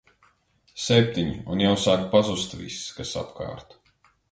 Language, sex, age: Latvian, male, 30-39